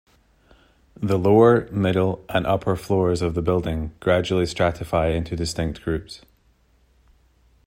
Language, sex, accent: English, male, Scottish English